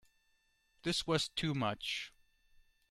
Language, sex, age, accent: English, male, 40-49, England English